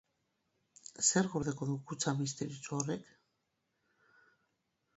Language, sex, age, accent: Basque, female, 40-49, Mendebalekoa (Araba, Bizkaia, Gipuzkoako mendebaleko herri batzuk)